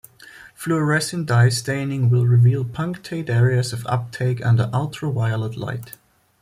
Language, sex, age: English, male, 19-29